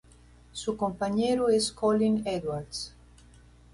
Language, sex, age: Spanish, female, 60-69